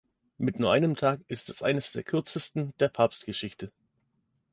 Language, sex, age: German, male, 30-39